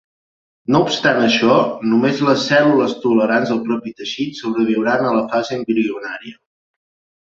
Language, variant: Catalan, Central